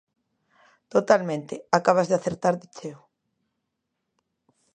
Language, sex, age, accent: Galician, female, 40-49, Normativo (estándar)